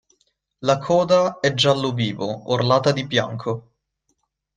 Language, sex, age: Italian, male, 19-29